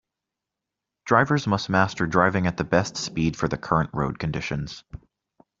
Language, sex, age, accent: English, male, 19-29, United States English